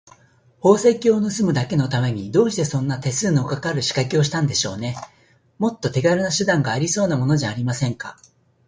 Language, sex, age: Japanese, male, 60-69